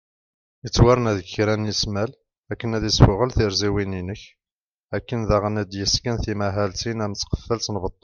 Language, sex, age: Kabyle, male, 50-59